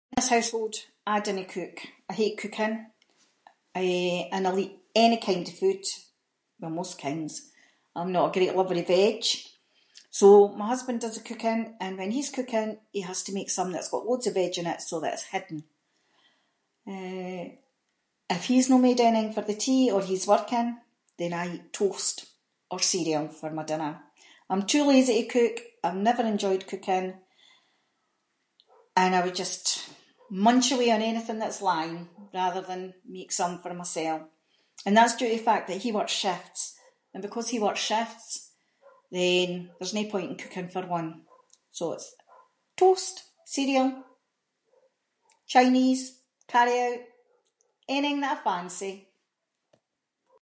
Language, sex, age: Scots, female, 50-59